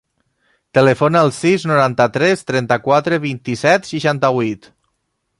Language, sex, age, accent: Catalan, male, 30-39, valencià